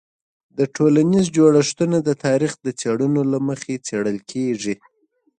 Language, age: Pashto, 30-39